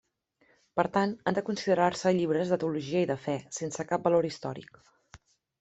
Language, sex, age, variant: Catalan, female, 30-39, Central